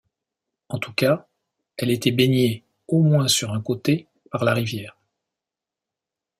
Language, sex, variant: French, male, Français de métropole